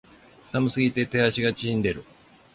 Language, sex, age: Japanese, male, 70-79